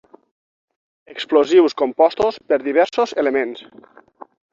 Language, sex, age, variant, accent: Catalan, male, 30-39, Nord-Occidental, nord-occidental; Lleida